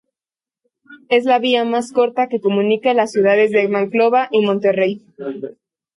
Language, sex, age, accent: Spanish, female, under 19, México